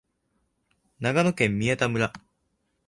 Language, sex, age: Japanese, male, 19-29